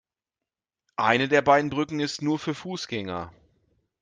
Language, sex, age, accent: German, male, 40-49, Deutschland Deutsch